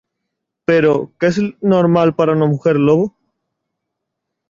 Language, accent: Spanish, España: Sur peninsular (Andalucia, Extremadura, Murcia)